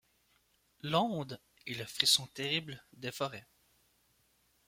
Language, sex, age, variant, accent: French, male, 30-39, Français d'Amérique du Nord, Français du Canada